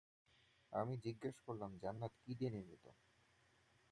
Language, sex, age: Bengali, male, 19-29